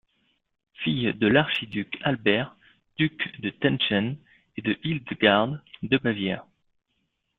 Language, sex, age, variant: French, male, 19-29, Français de métropole